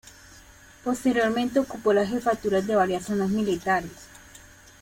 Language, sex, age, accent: Spanish, female, 19-29, Caribe: Cuba, Venezuela, Puerto Rico, República Dominicana, Panamá, Colombia caribeña, México caribeño, Costa del golfo de México